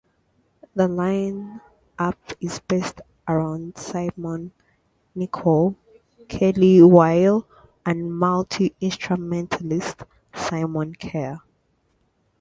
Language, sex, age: English, female, 19-29